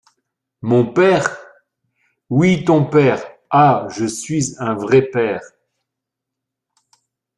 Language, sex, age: French, male, 50-59